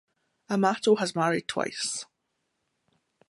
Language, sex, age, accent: English, female, 19-29, Scottish English